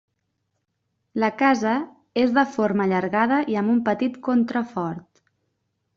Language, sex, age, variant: Catalan, female, 19-29, Central